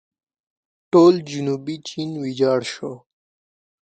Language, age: Pashto, 19-29